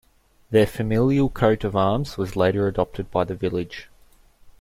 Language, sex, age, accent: English, male, 19-29, Australian English